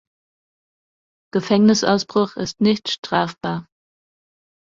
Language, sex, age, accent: German, female, 40-49, Deutschland Deutsch